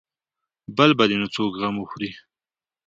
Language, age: Pashto, 30-39